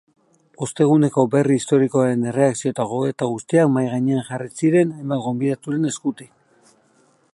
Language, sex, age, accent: Basque, male, 50-59, Mendebalekoa (Araba, Bizkaia, Gipuzkoako mendebaleko herri batzuk)